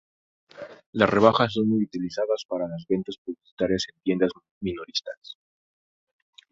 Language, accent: Spanish, México